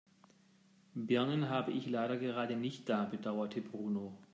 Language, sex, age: German, male, 40-49